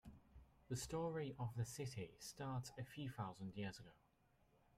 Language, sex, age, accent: English, male, under 19, England English